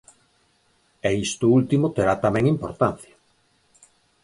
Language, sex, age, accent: Galician, male, 50-59, Oriental (común en zona oriental)